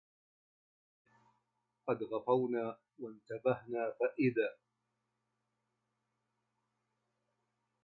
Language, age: Arabic, 40-49